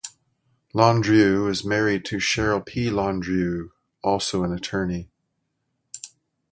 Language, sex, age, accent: English, male, 60-69, United States English